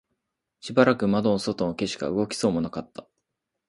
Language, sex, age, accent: Japanese, male, 19-29, 標準